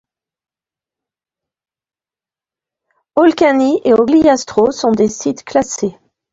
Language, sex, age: French, female, 50-59